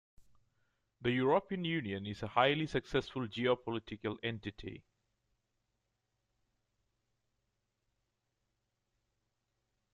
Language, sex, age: English, male, 30-39